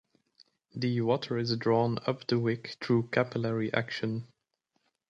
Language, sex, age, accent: English, male, 19-29, England English